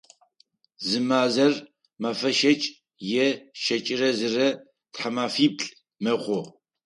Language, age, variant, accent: Adyghe, 60-69, Адыгабзэ (Кирил, пстэумэ зэдыряе), Кıэмгуй (Çemguy)